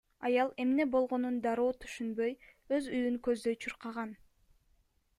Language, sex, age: Kyrgyz, female, 19-29